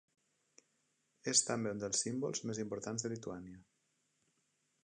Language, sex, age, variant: Catalan, male, 40-49, Nord-Occidental